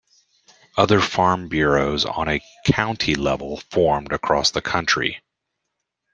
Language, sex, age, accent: English, male, 40-49, United States English